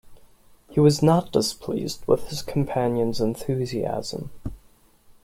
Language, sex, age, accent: English, male, 19-29, United States English